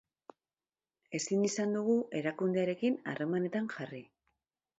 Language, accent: Basque, Mendebalekoa (Araba, Bizkaia, Gipuzkoako mendebaleko herri batzuk)